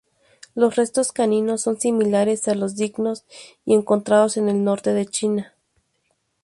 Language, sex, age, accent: Spanish, female, 19-29, México